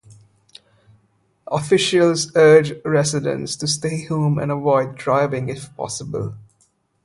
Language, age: English, 19-29